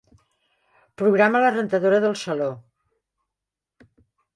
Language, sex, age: Catalan, female, 60-69